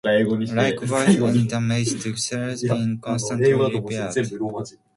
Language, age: English, 19-29